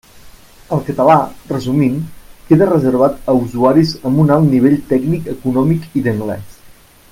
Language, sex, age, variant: Catalan, male, 30-39, Central